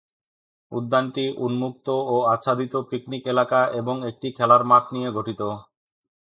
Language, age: Bengali, 30-39